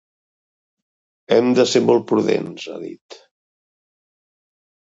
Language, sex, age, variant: Catalan, male, 50-59, Central